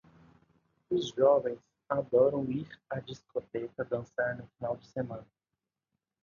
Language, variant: Portuguese, Portuguese (Brasil)